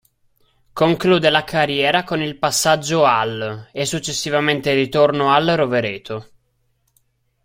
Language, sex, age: Italian, male, 19-29